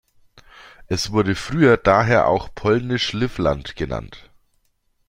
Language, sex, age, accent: German, male, 40-49, Deutschland Deutsch